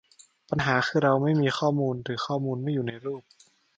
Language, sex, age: Thai, male, under 19